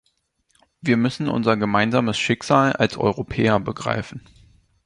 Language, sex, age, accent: German, male, 19-29, Deutschland Deutsch